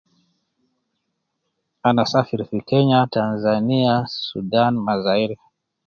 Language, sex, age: Nubi, male, 50-59